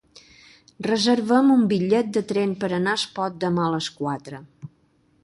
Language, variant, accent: Catalan, Balear, balear; central